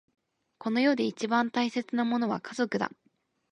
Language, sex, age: Japanese, female, 19-29